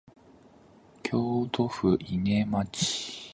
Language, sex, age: Japanese, male, 19-29